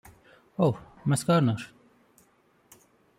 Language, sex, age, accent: English, male, 19-29, India and South Asia (India, Pakistan, Sri Lanka)